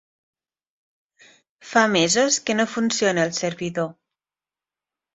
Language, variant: Catalan, Nord-Occidental